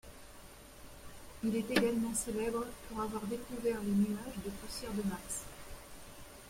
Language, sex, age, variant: French, female, 50-59, Français de métropole